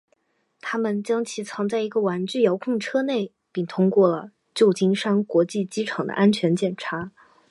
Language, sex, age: Chinese, female, 19-29